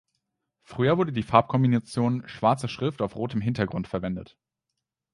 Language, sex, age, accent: German, male, 19-29, Deutschland Deutsch